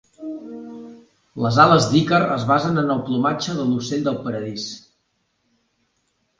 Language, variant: Catalan, Central